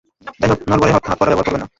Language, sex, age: Bengali, male, under 19